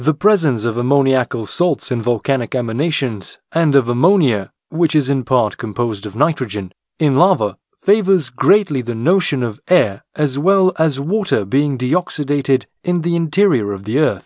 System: none